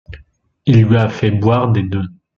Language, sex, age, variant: French, male, 19-29, Français de métropole